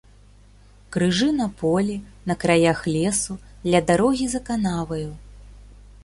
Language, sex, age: Belarusian, female, 30-39